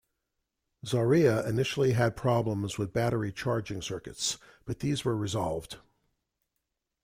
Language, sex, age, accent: English, male, 70-79, United States English